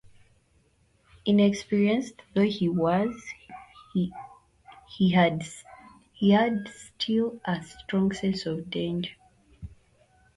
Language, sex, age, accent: English, female, 19-29, United States English